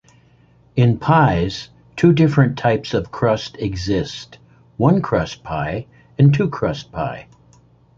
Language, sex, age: English, male, 70-79